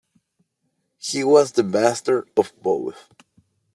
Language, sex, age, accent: English, male, 40-49, United States English